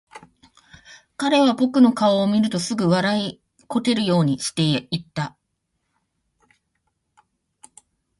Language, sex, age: Japanese, female, 40-49